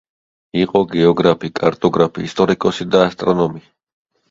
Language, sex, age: Georgian, male, 30-39